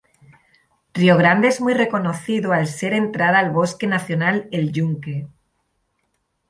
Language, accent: Spanish, España: Sur peninsular (Andalucia, Extremadura, Murcia)